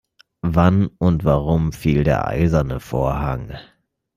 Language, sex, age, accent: German, male, 30-39, Deutschland Deutsch